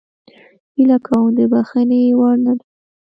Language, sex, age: Pashto, female, 19-29